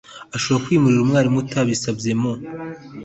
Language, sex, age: Kinyarwanda, male, 19-29